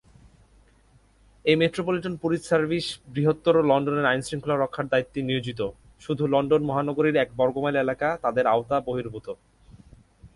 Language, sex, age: Bengali, male, 19-29